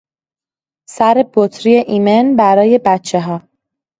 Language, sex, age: Persian, female, 19-29